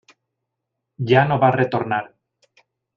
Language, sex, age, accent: Catalan, male, 40-49, valencià